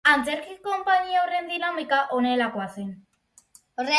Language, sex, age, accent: Basque, female, 40-49, Erdialdekoa edo Nafarra (Gipuzkoa, Nafarroa)